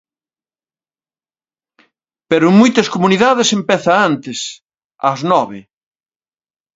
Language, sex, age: Galician, male, 40-49